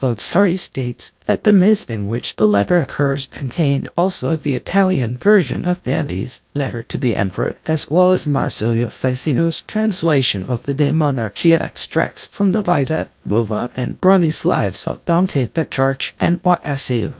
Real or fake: fake